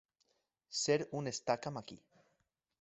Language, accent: Catalan, valencià